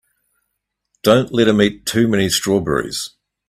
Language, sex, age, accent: English, male, 40-49, New Zealand English